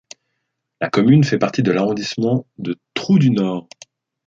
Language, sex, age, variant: French, male, 19-29, Français de métropole